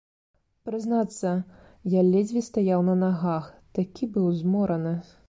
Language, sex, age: Belarusian, female, 30-39